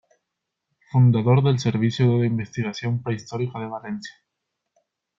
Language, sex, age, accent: Spanish, male, 19-29, México